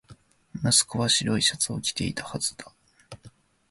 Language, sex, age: Japanese, male, 19-29